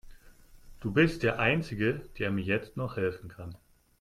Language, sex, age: German, male, 30-39